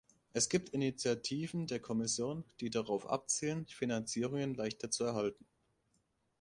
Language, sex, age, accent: German, male, 19-29, Deutschland Deutsch